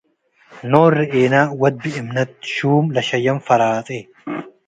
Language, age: Tigre, 19-29